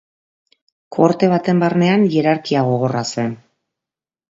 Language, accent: Basque, Mendebalekoa (Araba, Bizkaia, Gipuzkoako mendebaleko herri batzuk)